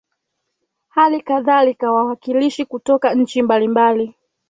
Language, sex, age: Swahili, female, 19-29